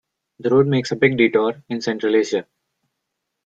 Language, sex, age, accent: English, male, 19-29, India and South Asia (India, Pakistan, Sri Lanka)